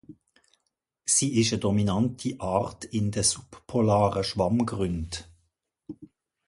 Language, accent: German, Schweizerdeutsch